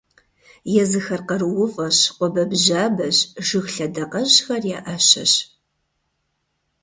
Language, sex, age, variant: Kabardian, female, 40-49, Адыгэбзэ (Къэбэрдей, Кирил, Урысей)